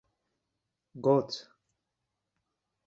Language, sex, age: Kurdish, male, 19-29